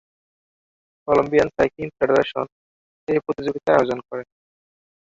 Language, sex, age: Bengali, male, 19-29